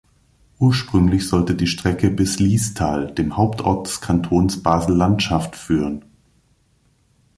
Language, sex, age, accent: German, male, 40-49, Deutschland Deutsch